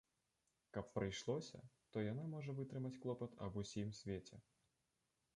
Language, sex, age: Belarusian, male, 19-29